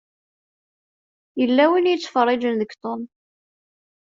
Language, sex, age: Kabyle, female, 19-29